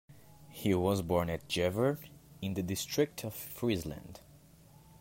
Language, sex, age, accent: English, male, 19-29, United States English